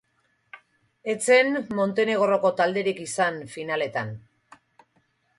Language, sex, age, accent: Basque, female, 40-49, Erdialdekoa edo Nafarra (Gipuzkoa, Nafarroa)